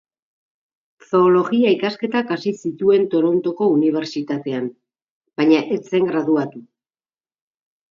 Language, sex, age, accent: Basque, female, 50-59, Mendebalekoa (Araba, Bizkaia, Gipuzkoako mendebaleko herri batzuk)